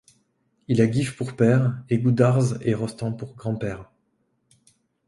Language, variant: French, Français de métropole